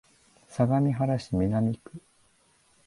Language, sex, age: Japanese, male, 19-29